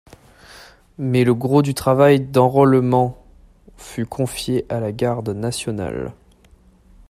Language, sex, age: French, male, 19-29